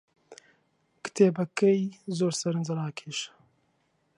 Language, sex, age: Central Kurdish, male, 19-29